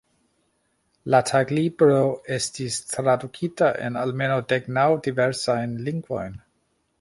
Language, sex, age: Esperanto, male, 50-59